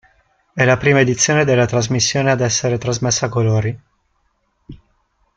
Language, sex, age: Italian, male, 19-29